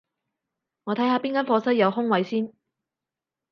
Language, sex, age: Cantonese, female, 30-39